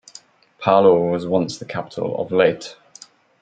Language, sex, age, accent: English, male, 30-39, England English